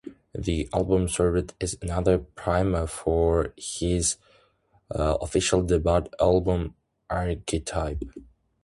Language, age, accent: English, 19-29, United States English